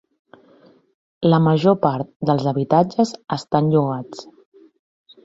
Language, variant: Catalan, Central